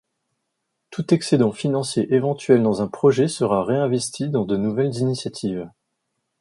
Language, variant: French, Français de métropole